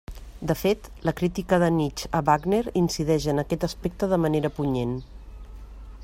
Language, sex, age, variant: Catalan, female, 50-59, Central